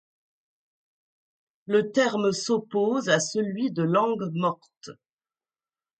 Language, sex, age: French, female, 60-69